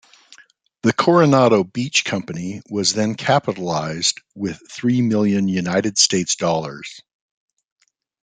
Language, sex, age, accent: English, male, 50-59, United States English